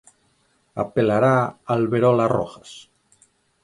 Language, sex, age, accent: Galician, male, 50-59, Oriental (común en zona oriental)